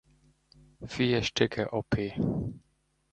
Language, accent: German, Polnisch Deutsch